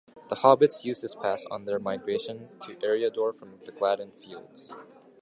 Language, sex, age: English, male, 19-29